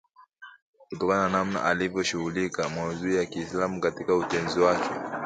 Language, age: Swahili, 19-29